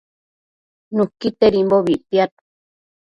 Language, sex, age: Matsés, female, 30-39